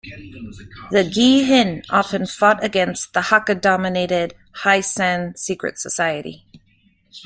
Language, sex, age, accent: English, female, 30-39, United States English